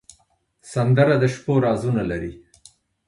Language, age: Pashto, 50-59